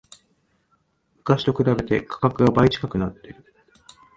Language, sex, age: Japanese, male, 40-49